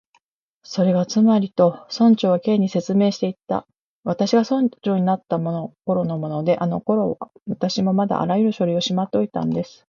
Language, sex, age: Japanese, female, 50-59